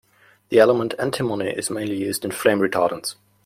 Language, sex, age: English, male, under 19